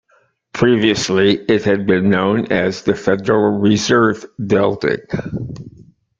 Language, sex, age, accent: English, male, 60-69, United States English